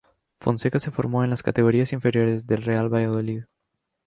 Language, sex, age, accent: Spanish, male, 19-29, América central